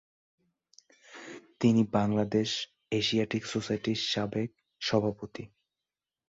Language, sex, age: Bengali, male, 19-29